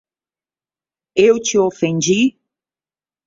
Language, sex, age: Portuguese, female, 40-49